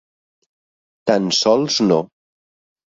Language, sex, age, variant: Catalan, male, 30-39, Nord-Occidental